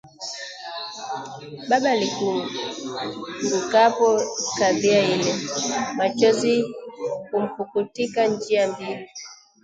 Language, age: Swahili, 19-29